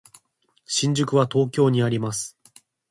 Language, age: Japanese, 19-29